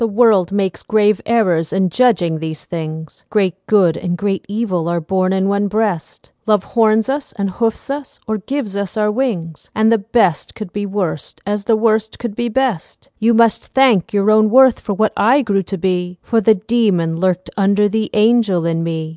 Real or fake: real